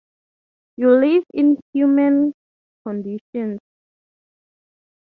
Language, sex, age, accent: English, female, 19-29, Southern African (South Africa, Zimbabwe, Namibia)